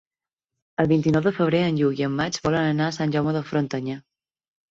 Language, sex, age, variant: Catalan, female, 19-29, Balear